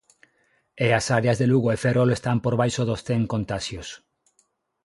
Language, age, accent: Galician, 40-49, Normativo (estándar); Neofalante